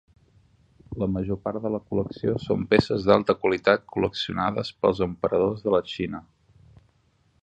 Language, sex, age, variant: Catalan, male, 30-39, Central